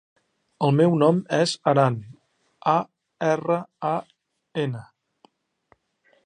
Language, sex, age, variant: Catalan, male, 40-49, Central